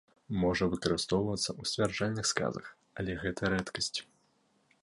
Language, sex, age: Belarusian, male, 19-29